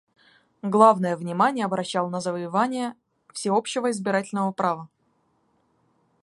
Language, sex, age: Russian, female, 19-29